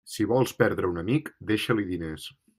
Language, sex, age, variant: Catalan, male, 30-39, Central